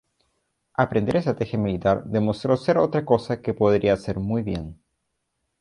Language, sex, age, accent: Spanish, male, under 19, Andino-Pacífico: Colombia, Perú, Ecuador, oeste de Bolivia y Venezuela andina